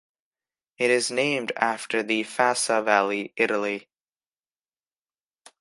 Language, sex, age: English, male, under 19